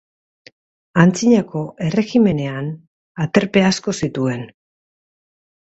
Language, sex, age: Basque, female, 50-59